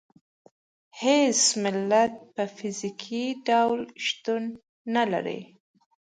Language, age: Pashto, 19-29